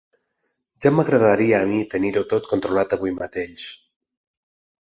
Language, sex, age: Catalan, male, 40-49